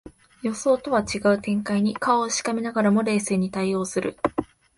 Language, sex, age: Japanese, female, 19-29